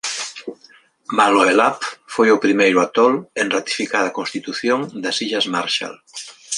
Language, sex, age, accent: Galician, male, 50-59, Normativo (estándar)